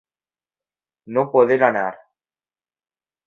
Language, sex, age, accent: Catalan, male, under 19, valencià